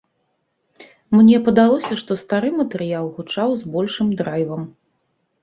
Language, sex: Belarusian, female